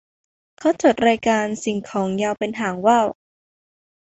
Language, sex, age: Thai, female, under 19